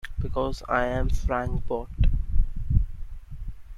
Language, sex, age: English, male, 19-29